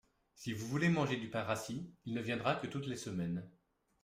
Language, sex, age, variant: French, male, 30-39, Français de métropole